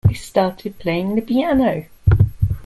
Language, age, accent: English, under 19, England English